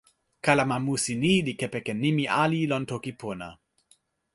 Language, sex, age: Toki Pona, male, 30-39